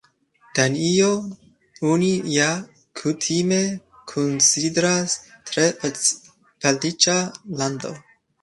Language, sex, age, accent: Esperanto, male, 19-29, Internacia